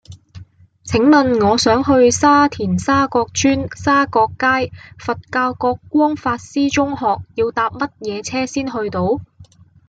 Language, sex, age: Cantonese, female, 19-29